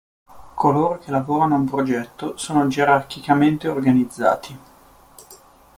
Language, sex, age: Italian, male, 30-39